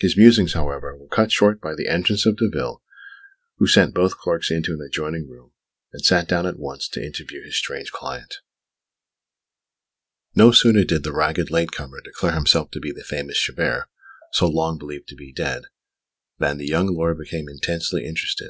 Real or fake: real